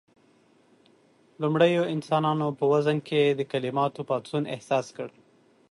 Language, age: Pashto, 30-39